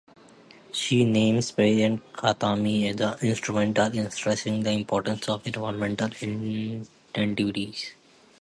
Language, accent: English, India and South Asia (India, Pakistan, Sri Lanka)